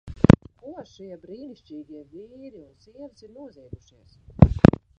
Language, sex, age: Latvian, female, 30-39